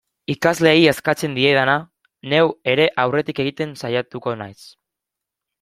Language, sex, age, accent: Basque, male, 19-29, Mendebalekoa (Araba, Bizkaia, Gipuzkoako mendebaleko herri batzuk)